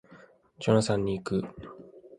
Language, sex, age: Japanese, male, 19-29